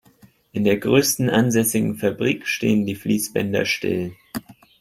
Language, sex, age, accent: German, male, 19-29, Deutschland Deutsch